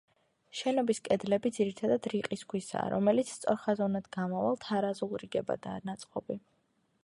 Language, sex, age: Georgian, female, 19-29